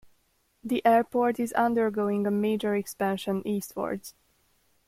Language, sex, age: English, female, 19-29